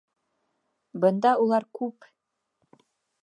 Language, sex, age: Bashkir, female, 19-29